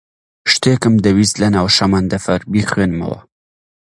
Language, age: Central Kurdish, 19-29